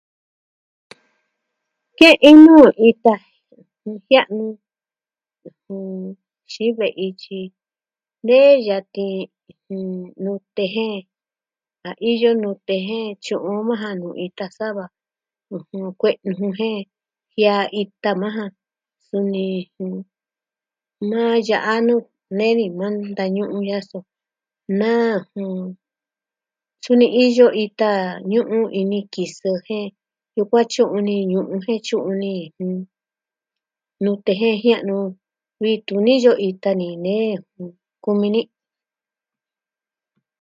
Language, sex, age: Southwestern Tlaxiaco Mixtec, female, 60-69